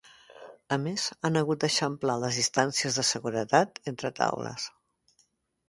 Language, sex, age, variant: Catalan, female, 70-79, Central